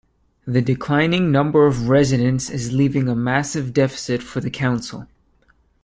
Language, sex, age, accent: English, male, 19-29, United States English